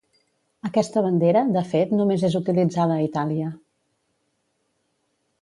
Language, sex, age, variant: Catalan, female, 50-59, Central